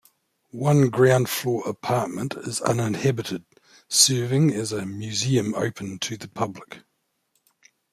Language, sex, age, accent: English, male, 50-59, New Zealand English